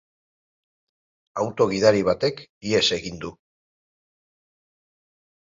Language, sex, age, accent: Basque, male, 40-49, Erdialdekoa edo Nafarra (Gipuzkoa, Nafarroa)